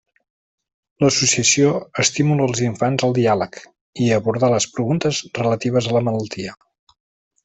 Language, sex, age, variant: Catalan, male, 50-59, Central